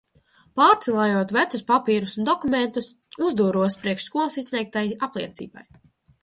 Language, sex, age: Latvian, female, under 19